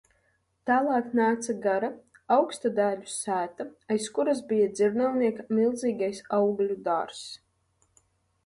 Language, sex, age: Latvian, female, 19-29